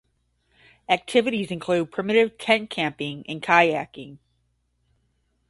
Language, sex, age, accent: English, female, 40-49, United States English; Midwestern